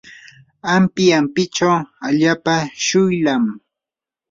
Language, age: Yanahuanca Pasco Quechua, 19-29